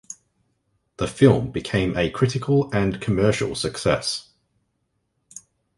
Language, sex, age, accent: English, male, 30-39, Australian English